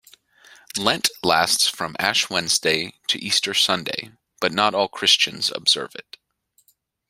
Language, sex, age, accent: English, male, 19-29, United States English